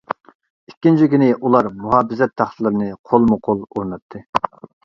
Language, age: Uyghur, 30-39